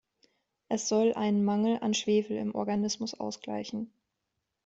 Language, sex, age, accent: German, female, 19-29, Deutschland Deutsch